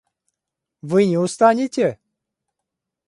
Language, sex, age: Russian, male, 50-59